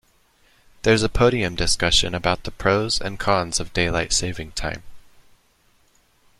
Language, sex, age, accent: English, male, 19-29, United States English